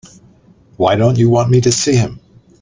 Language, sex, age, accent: English, male, 70-79, United States English